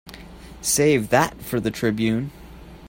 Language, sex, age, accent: English, male, under 19, United States English